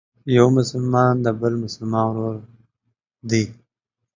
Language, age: Pashto, 19-29